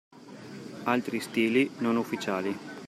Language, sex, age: Italian, male, 30-39